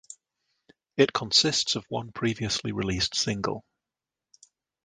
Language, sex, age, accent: English, male, 30-39, England English